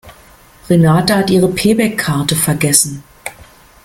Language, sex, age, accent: German, female, 50-59, Deutschland Deutsch